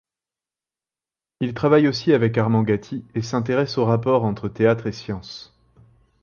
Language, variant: French, Français de métropole